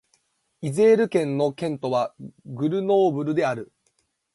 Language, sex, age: Japanese, male, 19-29